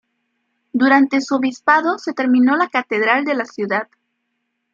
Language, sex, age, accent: Spanish, female, under 19, México